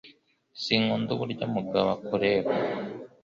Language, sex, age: Kinyarwanda, male, 19-29